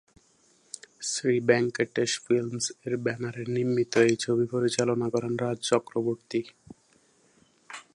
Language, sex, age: Bengali, male, 19-29